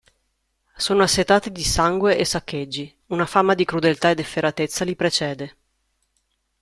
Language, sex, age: Italian, female, 30-39